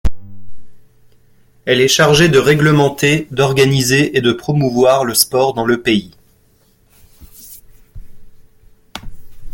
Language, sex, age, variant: French, male, 30-39, Français de métropole